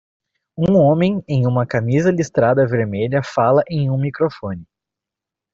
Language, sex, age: Portuguese, male, 19-29